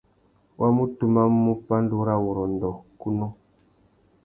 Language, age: Tuki, 40-49